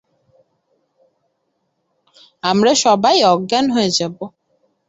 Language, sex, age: Bengali, female, 19-29